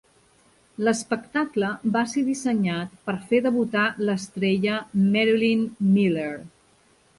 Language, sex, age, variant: Catalan, female, 40-49, Central